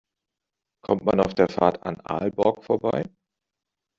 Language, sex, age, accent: German, male, 40-49, Deutschland Deutsch